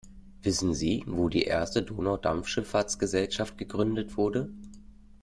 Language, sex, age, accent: German, male, 30-39, Deutschland Deutsch